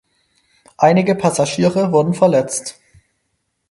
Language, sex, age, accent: German, male, under 19, Deutschland Deutsch